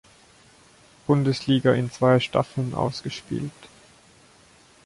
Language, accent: German, Deutschland Deutsch